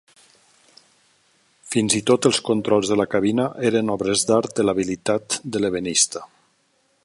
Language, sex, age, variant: Catalan, male, 50-59, Nord-Occidental